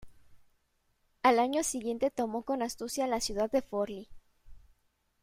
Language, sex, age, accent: Spanish, female, 19-29, México